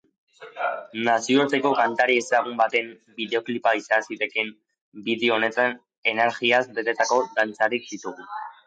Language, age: Basque, under 19